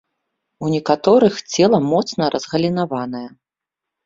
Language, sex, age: Belarusian, female, 40-49